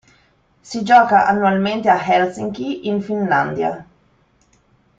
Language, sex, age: Italian, female, 40-49